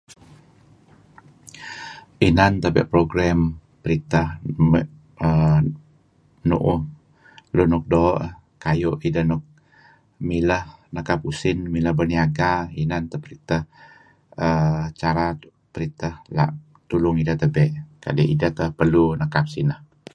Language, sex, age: Kelabit, male, 50-59